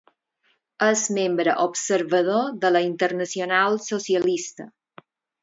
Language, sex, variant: Catalan, female, Balear